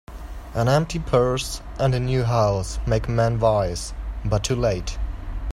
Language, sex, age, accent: English, male, 19-29, United States English